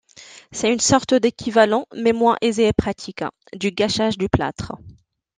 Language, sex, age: French, female, 30-39